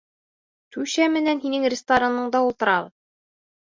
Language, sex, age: Bashkir, female, 30-39